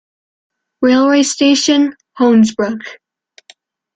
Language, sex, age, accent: English, female, under 19, United States English